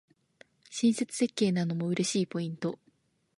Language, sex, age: Japanese, female, under 19